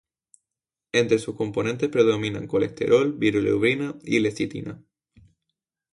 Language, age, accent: Spanish, 19-29, España: Islas Canarias